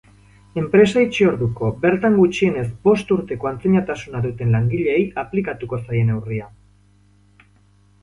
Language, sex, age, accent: Basque, male, 19-29, Erdialdekoa edo Nafarra (Gipuzkoa, Nafarroa)